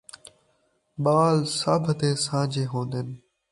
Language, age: Saraiki, under 19